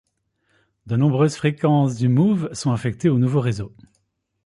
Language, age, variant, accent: French, 30-39, Français d'Europe, Français de Belgique